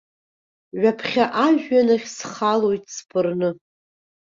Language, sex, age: Abkhazian, female, 40-49